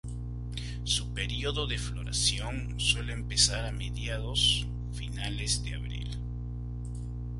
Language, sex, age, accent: Spanish, male, 30-39, Andino-Pacífico: Colombia, Perú, Ecuador, oeste de Bolivia y Venezuela andina